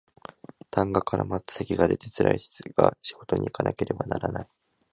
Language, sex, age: Japanese, male, 19-29